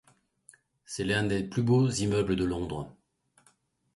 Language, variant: French, Français de métropole